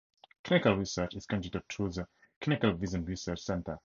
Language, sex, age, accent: English, male, 30-39, Southern African (South Africa, Zimbabwe, Namibia)